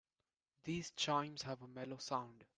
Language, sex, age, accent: English, male, under 19, India and South Asia (India, Pakistan, Sri Lanka)